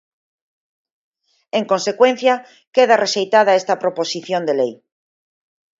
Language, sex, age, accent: Galician, female, 50-59, Normativo (estándar)